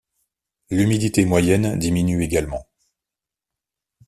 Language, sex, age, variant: French, male, 40-49, Français de métropole